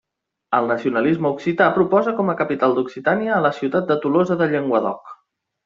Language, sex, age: Catalan, male, 30-39